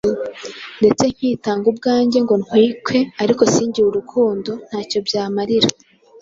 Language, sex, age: Kinyarwanda, female, 19-29